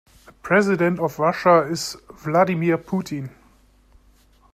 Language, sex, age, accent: English, male, 30-39, United States English